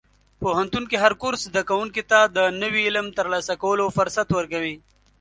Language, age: Pashto, 19-29